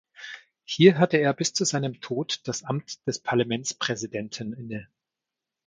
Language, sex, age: German, male, 40-49